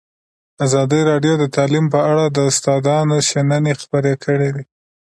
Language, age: Pashto, 30-39